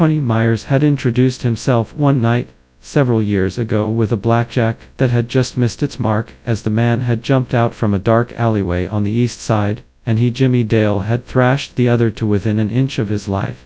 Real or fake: fake